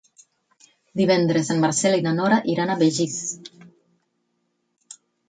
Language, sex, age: Catalan, female, 50-59